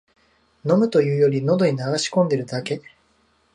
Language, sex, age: Japanese, male, 19-29